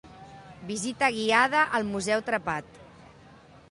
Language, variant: Catalan, Central